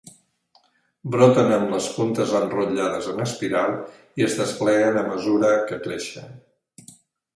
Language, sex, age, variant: Catalan, male, 60-69, Central